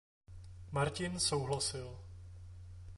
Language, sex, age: Czech, male, 30-39